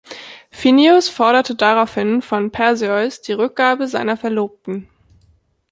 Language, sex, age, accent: German, female, 19-29, Deutschland Deutsch